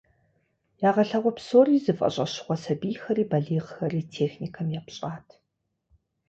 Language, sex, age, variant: Kabardian, female, 40-49, Адыгэбзэ (Къэбэрдей, Кирил, Урысей)